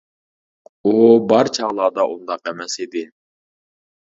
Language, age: Uyghur, 40-49